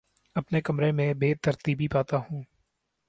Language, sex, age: Urdu, male, 19-29